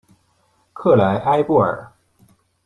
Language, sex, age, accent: Chinese, male, 40-49, 出生地：山东省